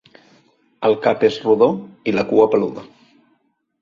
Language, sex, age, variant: Catalan, male, 30-39, Central